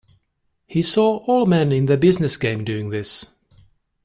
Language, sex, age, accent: English, male, 40-49, England English